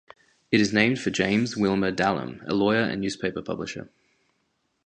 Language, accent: English, Australian English